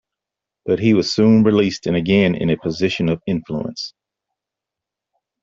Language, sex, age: English, male, 60-69